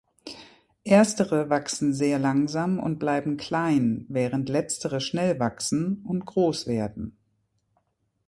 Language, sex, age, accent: German, female, 50-59, Deutschland Deutsch